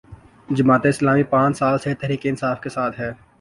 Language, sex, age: Urdu, male, 19-29